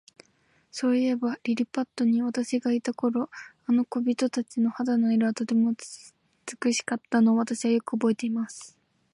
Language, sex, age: Japanese, female, 19-29